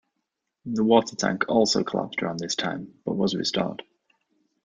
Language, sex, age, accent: English, male, 19-29, England English